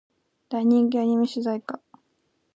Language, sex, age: Japanese, female, 19-29